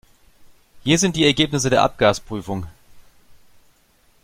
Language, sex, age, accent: German, male, 40-49, Deutschland Deutsch